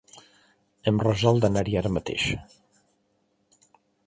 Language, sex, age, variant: Catalan, male, 60-69, Central